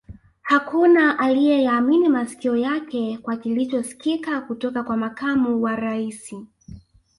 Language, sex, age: Swahili, female, 19-29